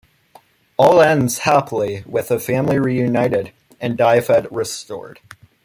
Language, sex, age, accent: English, male, under 19, United States English